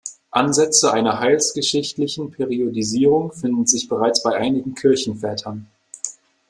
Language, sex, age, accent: German, male, 19-29, Deutschland Deutsch